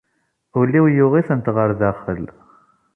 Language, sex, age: Kabyle, male, 30-39